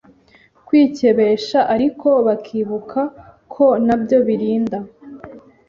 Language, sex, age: Kinyarwanda, female, 19-29